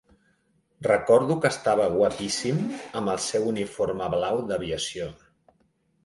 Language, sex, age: Catalan, male, 50-59